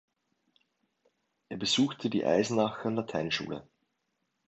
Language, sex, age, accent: German, male, 19-29, Österreichisches Deutsch